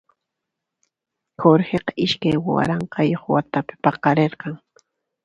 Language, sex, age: Puno Quechua, female, 40-49